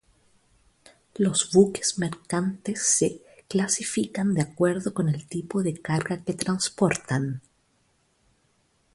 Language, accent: Spanish, Chileno: Chile, Cuyo